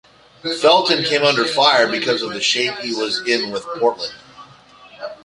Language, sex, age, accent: English, male, 50-59, United States English